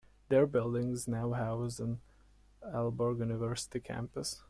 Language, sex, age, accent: English, male, under 19, United States English